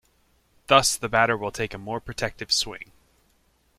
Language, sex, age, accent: English, male, 19-29, United States English